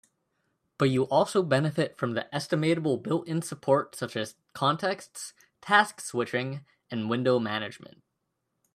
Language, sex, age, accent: English, male, 19-29, United States English